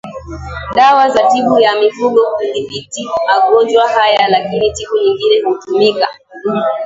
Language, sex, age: Swahili, female, 19-29